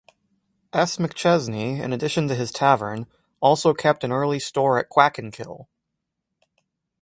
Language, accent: English, United States English